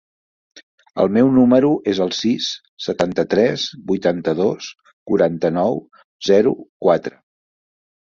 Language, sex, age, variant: Catalan, male, 50-59, Central